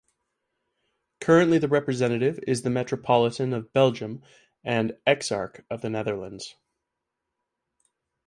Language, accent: English, United States English